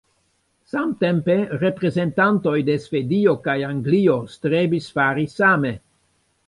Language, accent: Esperanto, Internacia